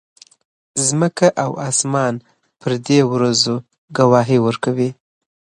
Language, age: Pashto, 19-29